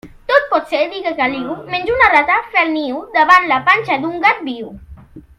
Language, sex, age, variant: Catalan, male, under 19, Central